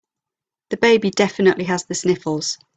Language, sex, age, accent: English, female, 30-39, England English